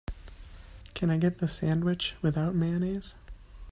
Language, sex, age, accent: English, male, 30-39, United States English